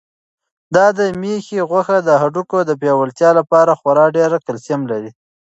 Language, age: Pashto, 19-29